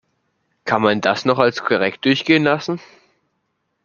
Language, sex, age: German, male, under 19